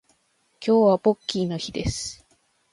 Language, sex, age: Japanese, female, 19-29